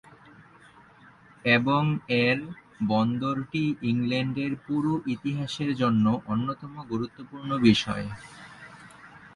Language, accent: Bengali, fluent